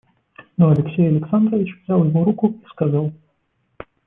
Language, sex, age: Russian, male, 30-39